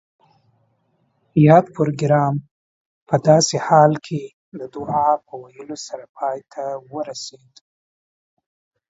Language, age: Pashto, 19-29